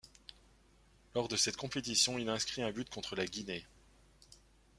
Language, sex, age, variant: French, male, 30-39, Français de métropole